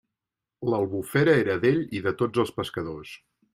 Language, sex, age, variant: Catalan, male, 30-39, Central